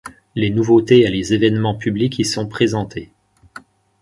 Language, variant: French, Français de métropole